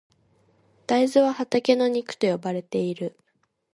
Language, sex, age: Japanese, female, 19-29